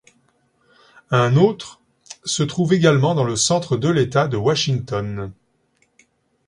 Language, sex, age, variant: French, male, 40-49, Français de métropole